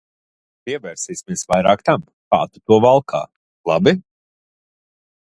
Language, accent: Latvian, nav